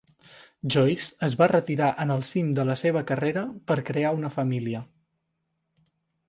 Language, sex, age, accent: Catalan, male, 19-29, central; septentrional